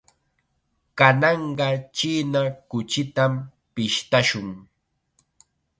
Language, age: Chiquián Ancash Quechua, 19-29